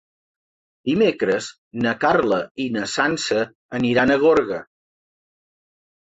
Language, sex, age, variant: Catalan, male, 60-69, Central